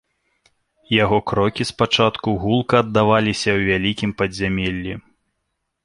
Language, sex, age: Belarusian, male, 30-39